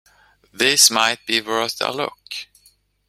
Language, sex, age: English, male, 40-49